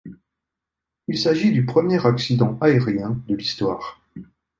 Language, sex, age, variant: French, male, 50-59, Français de métropole